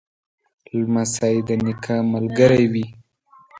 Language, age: Pashto, under 19